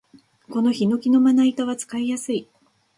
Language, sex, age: Japanese, female, 40-49